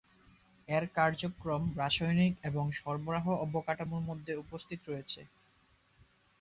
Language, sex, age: Bengali, male, 19-29